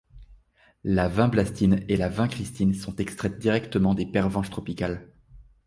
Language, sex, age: French, male, 19-29